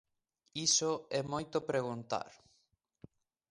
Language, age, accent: Galician, 30-39, Atlántico (seseo e gheada)